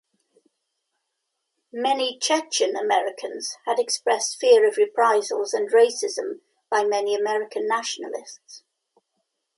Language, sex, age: English, female, 70-79